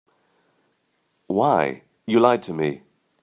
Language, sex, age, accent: English, male, 30-39, England English